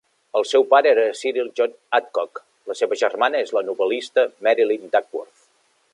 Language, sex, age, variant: Catalan, male, 40-49, Central